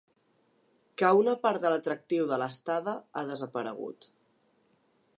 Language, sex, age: Catalan, male, 19-29